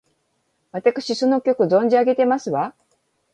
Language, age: Japanese, 50-59